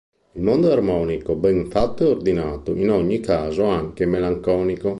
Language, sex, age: Italian, male, 50-59